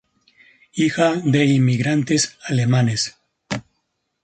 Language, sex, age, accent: Spanish, male, 30-39, España: Centro-Sur peninsular (Madrid, Toledo, Castilla-La Mancha)